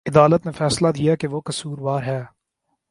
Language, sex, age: Urdu, male, 19-29